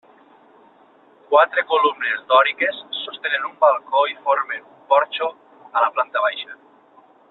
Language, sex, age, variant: Catalan, male, 40-49, Nord-Occidental